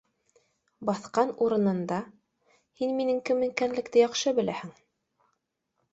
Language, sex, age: Bashkir, female, 30-39